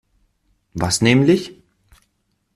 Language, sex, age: German, male, 19-29